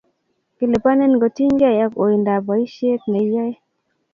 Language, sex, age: Kalenjin, female, 19-29